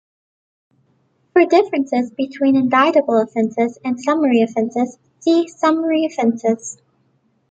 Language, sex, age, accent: English, female, 19-29, United States English